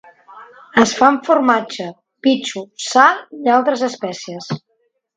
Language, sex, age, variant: Catalan, female, 50-59, Central